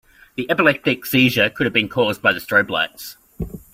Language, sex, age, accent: English, male, 40-49, Australian English